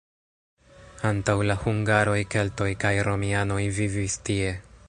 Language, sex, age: Esperanto, male, 30-39